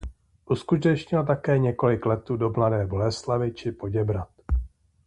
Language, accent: Czech, pražský